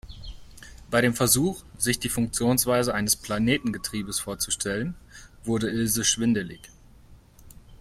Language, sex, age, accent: German, male, 30-39, Deutschland Deutsch